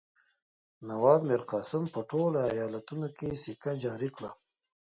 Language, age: Pashto, 30-39